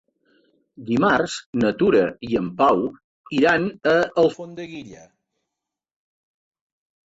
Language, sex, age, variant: Catalan, male, 60-69, Central